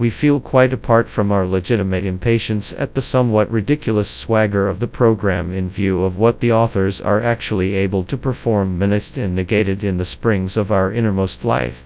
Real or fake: fake